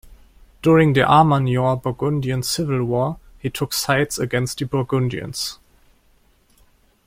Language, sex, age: English, male, 19-29